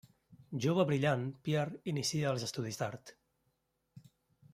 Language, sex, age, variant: Catalan, male, 30-39, Central